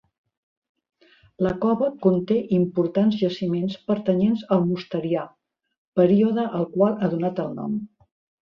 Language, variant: Catalan, Central